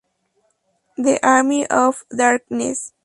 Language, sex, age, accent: Spanish, female, under 19, México